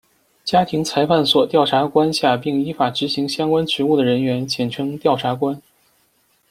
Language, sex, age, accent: Chinese, male, 30-39, 出生地：北京市